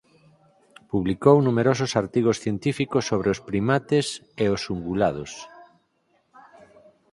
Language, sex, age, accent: Galician, male, 50-59, Central (gheada)